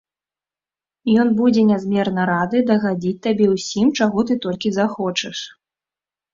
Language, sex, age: Belarusian, female, 30-39